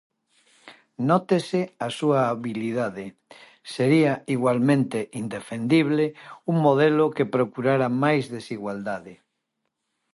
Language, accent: Galician, Normativo (estándar)